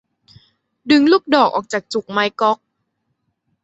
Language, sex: Thai, female